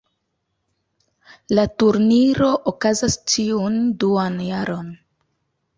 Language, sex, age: Esperanto, female, 19-29